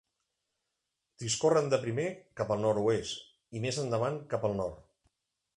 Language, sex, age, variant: Catalan, male, 50-59, Central